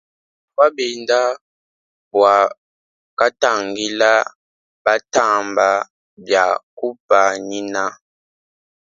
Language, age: Luba-Lulua, 19-29